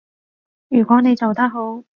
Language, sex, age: Cantonese, female, 19-29